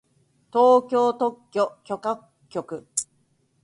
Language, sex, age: Japanese, female, 40-49